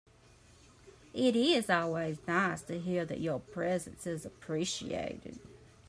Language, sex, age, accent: English, female, 30-39, United States English